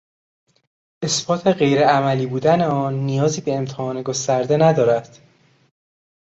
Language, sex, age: Persian, male, 30-39